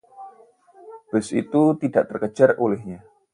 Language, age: Indonesian, 30-39